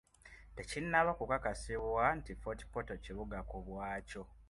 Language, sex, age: Ganda, male, 19-29